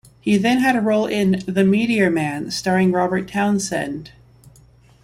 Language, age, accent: English, 19-29, United States English